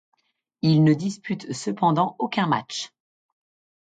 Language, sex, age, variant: French, female, 40-49, Français de métropole